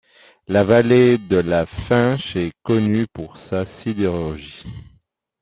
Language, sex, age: French, male, 30-39